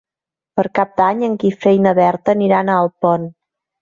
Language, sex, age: Catalan, female, 40-49